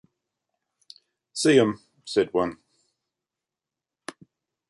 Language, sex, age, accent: English, male, 50-59, Australian English